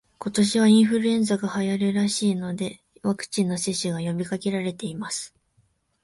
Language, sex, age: Japanese, female, 19-29